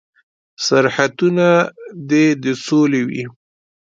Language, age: Pashto, 19-29